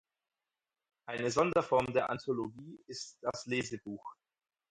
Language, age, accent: German, 30-39, Deutschland Deutsch